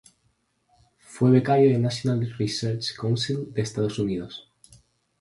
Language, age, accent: Spanish, 19-29, España: Islas Canarias